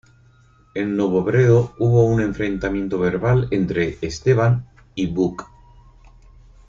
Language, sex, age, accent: Spanish, male, 50-59, España: Norte peninsular (Asturias, Castilla y León, Cantabria, País Vasco, Navarra, Aragón, La Rioja, Guadalajara, Cuenca)